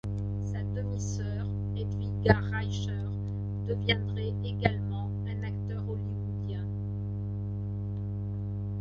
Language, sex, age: French, female, 60-69